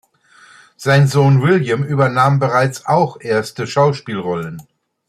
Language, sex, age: German, male, 60-69